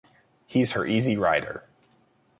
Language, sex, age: English, male, 19-29